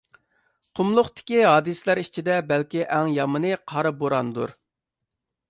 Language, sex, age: Uyghur, male, 30-39